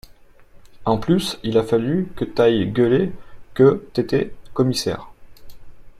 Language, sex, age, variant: French, male, 30-39, Français de métropole